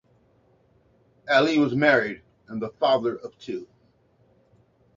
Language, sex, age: English, male, 60-69